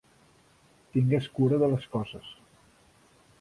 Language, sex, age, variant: Catalan, male, 50-59, Central